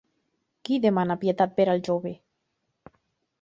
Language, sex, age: Catalan, female, 30-39